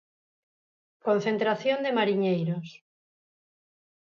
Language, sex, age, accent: Galician, female, 50-59, Normativo (estándar)